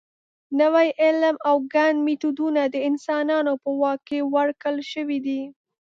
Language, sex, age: Pashto, female, 19-29